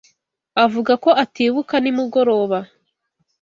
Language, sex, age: Kinyarwanda, female, 19-29